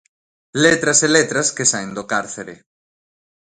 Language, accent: Galician, Normativo (estándar)